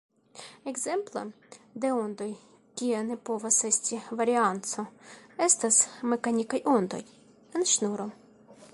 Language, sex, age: Esperanto, female, 19-29